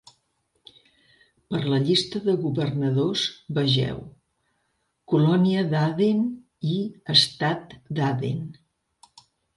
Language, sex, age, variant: Catalan, female, 60-69, Central